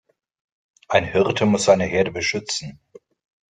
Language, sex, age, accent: German, male, 30-39, Deutschland Deutsch